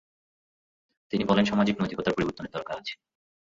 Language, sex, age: Bengali, male, 19-29